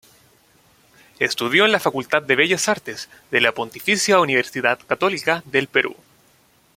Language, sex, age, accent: Spanish, male, 19-29, Chileno: Chile, Cuyo